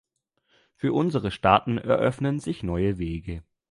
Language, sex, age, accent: German, male, under 19, Deutschland Deutsch